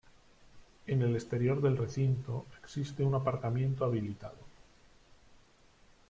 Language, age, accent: Spanish, 40-49, España: Centro-Sur peninsular (Madrid, Toledo, Castilla-La Mancha)